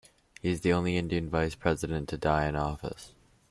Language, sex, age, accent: English, male, under 19, United States English